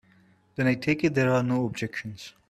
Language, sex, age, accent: English, male, 19-29, India and South Asia (India, Pakistan, Sri Lanka)